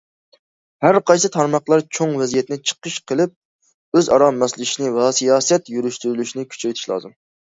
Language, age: Uyghur, 19-29